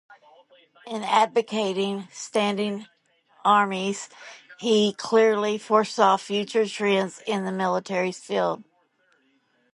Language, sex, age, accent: English, female, 40-49, United States English